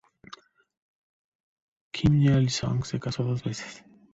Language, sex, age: Spanish, male, 19-29